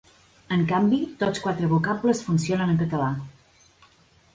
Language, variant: Catalan, Central